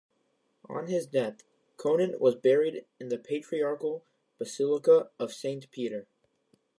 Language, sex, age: English, male, under 19